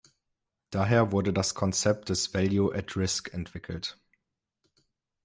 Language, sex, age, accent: German, male, 19-29, Deutschland Deutsch